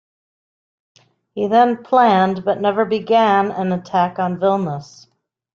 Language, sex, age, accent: English, female, 50-59, United States English